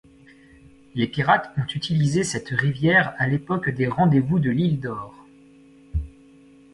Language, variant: French, Français de métropole